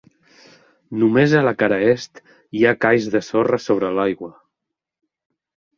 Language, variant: Catalan, Central